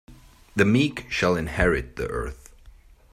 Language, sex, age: English, male, 30-39